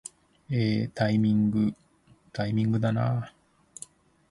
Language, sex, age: Japanese, male, 40-49